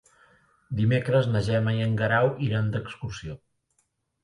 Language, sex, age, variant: Catalan, male, 30-39, Central